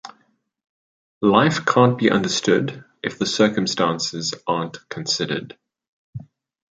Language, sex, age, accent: English, male, 19-29, Southern African (South Africa, Zimbabwe, Namibia)